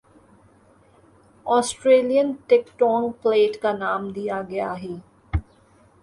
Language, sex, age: Urdu, female, 19-29